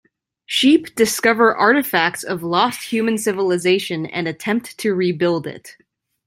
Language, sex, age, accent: English, female, 19-29, United States English